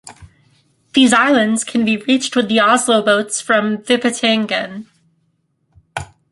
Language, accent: English, United States English